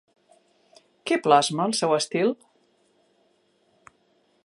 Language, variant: Catalan, Central